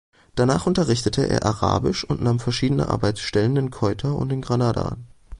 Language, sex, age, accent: German, male, 19-29, Deutschland Deutsch